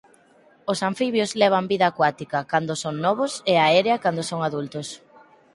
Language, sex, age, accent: Galician, female, 19-29, Normativo (estándar)